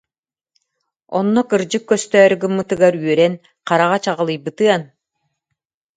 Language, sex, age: Yakut, female, 50-59